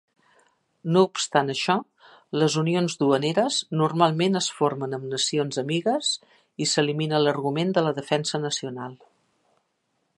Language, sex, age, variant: Catalan, female, 60-69, Central